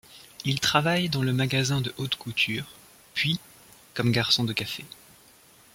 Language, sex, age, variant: French, male, 19-29, Français de métropole